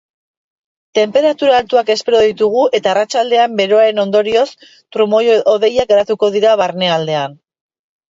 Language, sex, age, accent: Basque, female, 40-49, Erdialdekoa edo Nafarra (Gipuzkoa, Nafarroa)